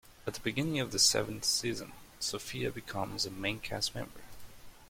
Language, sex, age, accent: English, male, 19-29, United States English